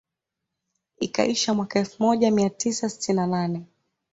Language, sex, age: Swahili, female, 19-29